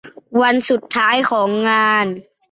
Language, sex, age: Thai, male, 30-39